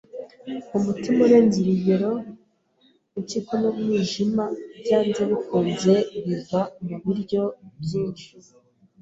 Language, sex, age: Kinyarwanda, female, 19-29